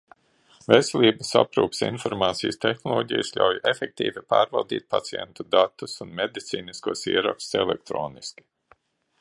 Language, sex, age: Latvian, male, 70-79